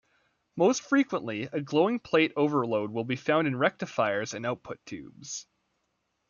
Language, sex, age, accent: English, male, 19-29, Canadian English